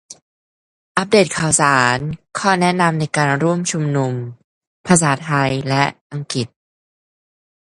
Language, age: Thai, 19-29